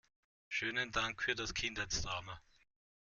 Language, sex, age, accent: German, male, 30-39, Österreichisches Deutsch